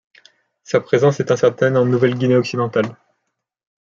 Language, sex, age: French, male, 19-29